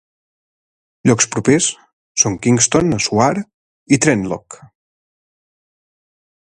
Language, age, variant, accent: Catalan, 30-39, Central, central; Garrotxi